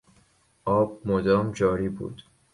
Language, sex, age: Persian, male, under 19